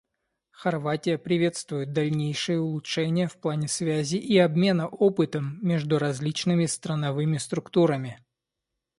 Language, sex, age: Russian, male, 30-39